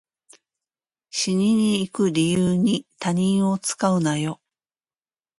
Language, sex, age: Japanese, female, 40-49